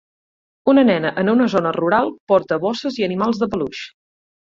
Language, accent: Catalan, Empordanès